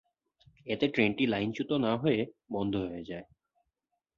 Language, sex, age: Bengali, male, 19-29